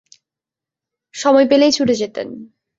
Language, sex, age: Bengali, female, 19-29